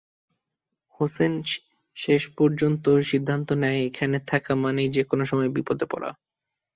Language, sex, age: Bengali, male, 19-29